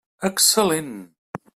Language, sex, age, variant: Catalan, male, 50-59, Central